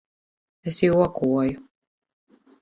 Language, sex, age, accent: Latvian, female, 50-59, Riga